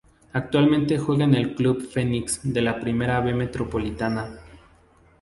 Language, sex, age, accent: Spanish, male, 19-29, México